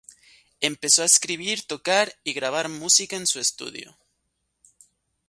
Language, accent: Spanish, México